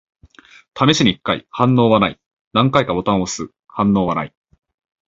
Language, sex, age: Japanese, male, 19-29